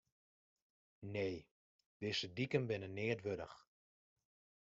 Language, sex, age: Western Frisian, male, 19-29